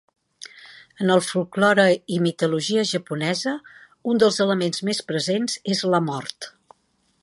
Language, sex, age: Catalan, female, 60-69